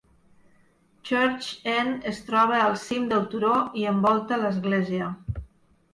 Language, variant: Catalan, Nord-Occidental